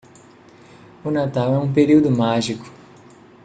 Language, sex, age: Portuguese, male, 30-39